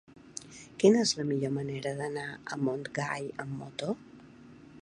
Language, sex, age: Catalan, female, 40-49